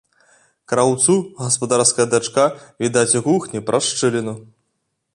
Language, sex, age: Belarusian, male, 30-39